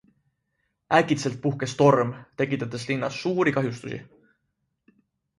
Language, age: Estonian, 19-29